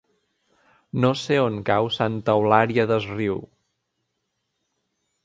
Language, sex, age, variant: Catalan, male, 19-29, Central